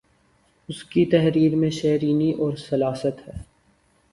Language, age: Urdu, 19-29